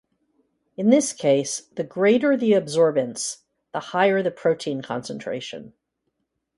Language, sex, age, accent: English, female, 60-69, United States English